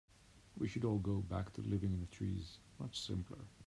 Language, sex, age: English, male, 40-49